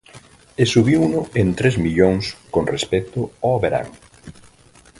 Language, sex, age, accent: Galician, male, 50-59, Normativo (estándar)